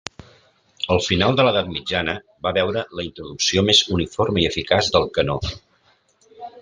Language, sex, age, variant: Catalan, male, 50-59, Central